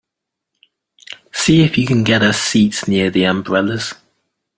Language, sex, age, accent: English, male, 30-39, England English